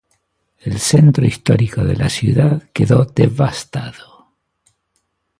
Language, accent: Spanish, Rioplatense: Argentina, Uruguay, este de Bolivia, Paraguay